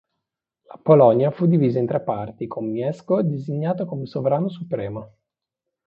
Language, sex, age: Italian, male, 19-29